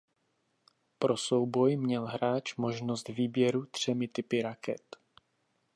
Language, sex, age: Czech, male, 30-39